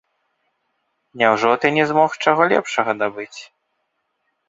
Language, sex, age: Belarusian, male, 30-39